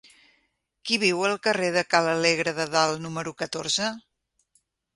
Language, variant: Catalan, Central